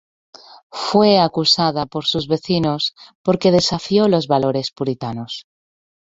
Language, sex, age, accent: Spanish, female, 30-39, España: Centro-Sur peninsular (Madrid, Toledo, Castilla-La Mancha)